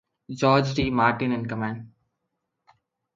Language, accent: English, India and South Asia (India, Pakistan, Sri Lanka)